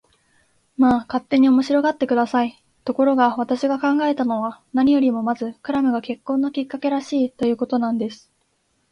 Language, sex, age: Japanese, female, 19-29